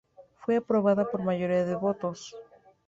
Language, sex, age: Spanish, female, 30-39